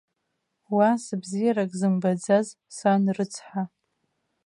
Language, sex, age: Abkhazian, female, 19-29